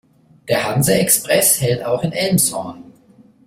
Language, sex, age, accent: German, male, 30-39, Deutschland Deutsch